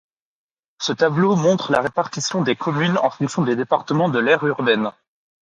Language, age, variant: French, under 19, Français de métropole